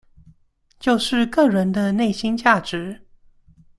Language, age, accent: Chinese, 19-29, 出生地：桃園市